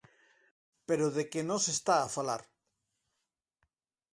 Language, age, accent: Galician, 50-59, Atlántico (seseo e gheada)